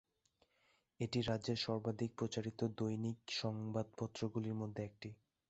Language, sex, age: Bengali, male, 19-29